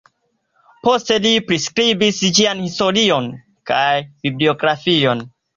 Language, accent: Esperanto, Internacia